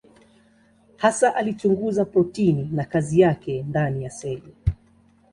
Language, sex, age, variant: Swahili, male, 30-39, Kiswahili cha Bara ya Tanzania